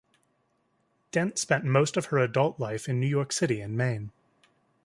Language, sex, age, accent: English, male, 30-39, United States English